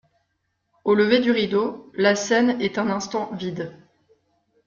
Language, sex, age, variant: French, female, 40-49, Français de métropole